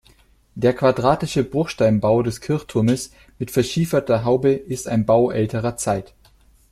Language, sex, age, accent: German, male, 19-29, Deutschland Deutsch